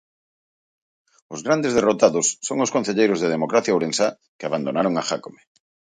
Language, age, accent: Galician, 40-49, Central (gheada)